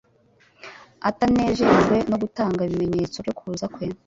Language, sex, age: Kinyarwanda, male, 30-39